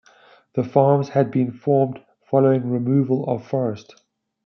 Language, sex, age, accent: English, male, 40-49, Southern African (South Africa, Zimbabwe, Namibia)